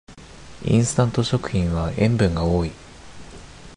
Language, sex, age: Japanese, male, under 19